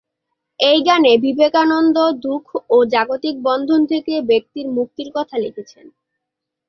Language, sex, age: Bengali, female, 19-29